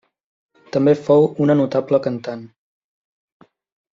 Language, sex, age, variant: Catalan, male, 40-49, Septentrional